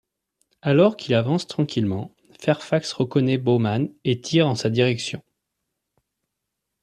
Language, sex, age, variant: French, male, 19-29, Français de métropole